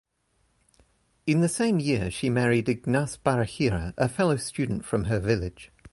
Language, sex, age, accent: English, male, 30-39, New Zealand English